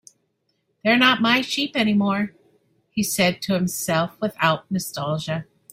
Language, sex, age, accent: English, female, 40-49, United States English